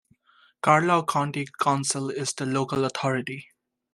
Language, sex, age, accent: English, male, 19-29, United States English